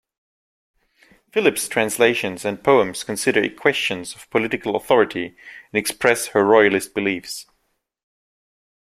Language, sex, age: English, male, 19-29